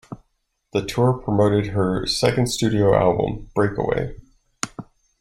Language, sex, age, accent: English, male, 40-49, United States English